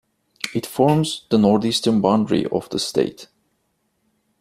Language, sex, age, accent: English, male, 19-29, United States English